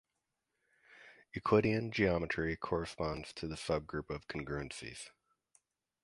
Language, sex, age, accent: English, male, 40-49, United States English